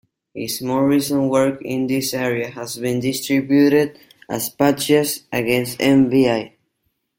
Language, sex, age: English, male, under 19